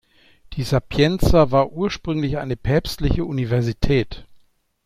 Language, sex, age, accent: German, male, 60-69, Deutschland Deutsch